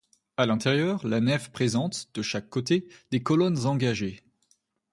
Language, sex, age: French, female, 19-29